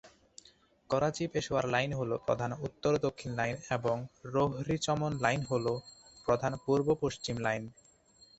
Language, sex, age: Bengali, male, 19-29